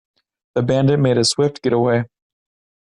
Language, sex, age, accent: English, male, 19-29, United States English